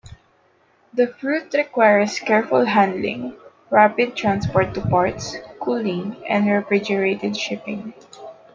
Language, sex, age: English, female, under 19